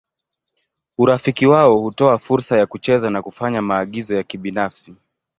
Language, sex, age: Swahili, male, 19-29